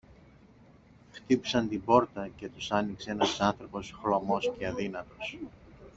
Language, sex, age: Greek, male, 40-49